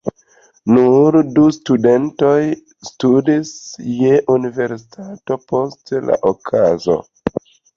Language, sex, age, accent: Esperanto, male, 30-39, Internacia